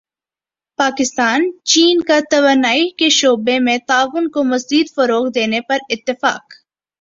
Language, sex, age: Urdu, female, 19-29